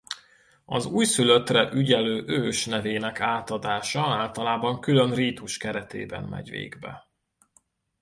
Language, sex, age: Hungarian, male, 30-39